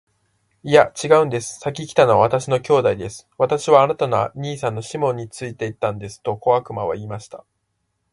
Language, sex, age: Japanese, male, 19-29